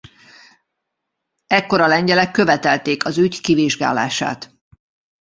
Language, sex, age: Hungarian, female, 40-49